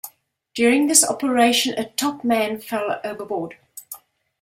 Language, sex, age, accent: English, female, 60-69, Southern African (South Africa, Zimbabwe, Namibia)